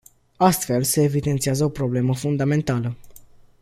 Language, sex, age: Romanian, male, under 19